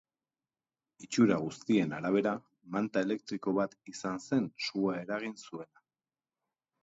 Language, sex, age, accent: Basque, male, 40-49, Erdialdekoa edo Nafarra (Gipuzkoa, Nafarroa)